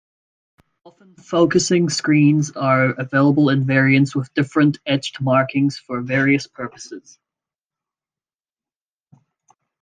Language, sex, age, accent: English, male, 19-29, New Zealand English